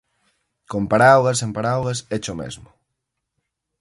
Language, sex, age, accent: Galician, male, 19-29, Oriental (común en zona oriental)